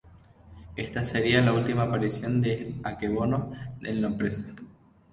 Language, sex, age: Spanish, male, 19-29